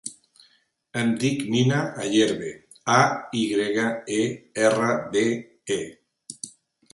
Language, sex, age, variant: Catalan, male, 60-69, Central